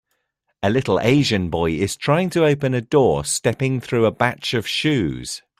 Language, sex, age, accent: English, male, 40-49, England English